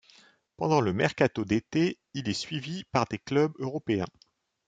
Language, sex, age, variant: French, male, 50-59, Français de métropole